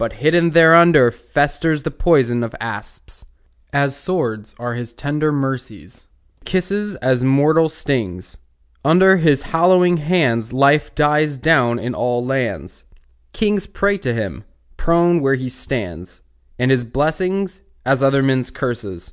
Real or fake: real